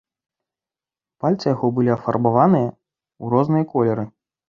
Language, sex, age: Belarusian, male, 30-39